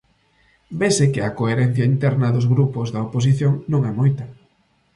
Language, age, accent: Galician, under 19, Normativo (estándar)